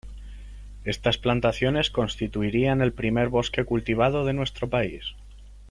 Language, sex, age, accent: Spanish, male, 19-29, España: Sur peninsular (Andalucia, Extremadura, Murcia)